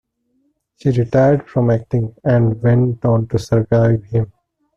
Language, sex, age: English, male, 19-29